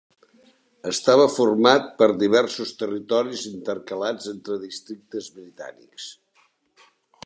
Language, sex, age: Catalan, male, 60-69